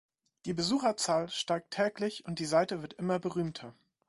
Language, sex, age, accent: German, male, 19-29, Deutschland Deutsch